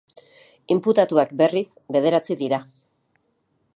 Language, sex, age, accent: Basque, female, 40-49, Erdialdekoa edo Nafarra (Gipuzkoa, Nafarroa)